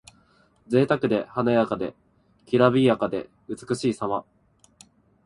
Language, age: Japanese, 19-29